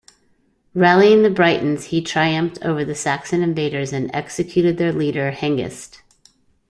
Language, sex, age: English, female, 50-59